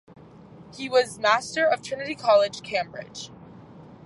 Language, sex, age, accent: English, female, under 19, United States English